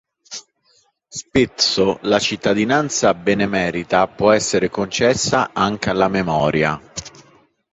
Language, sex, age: Italian, male, 40-49